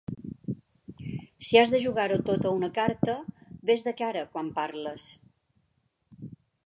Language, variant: Catalan, Balear